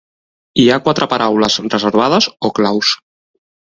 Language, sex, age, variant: Catalan, male, 30-39, Central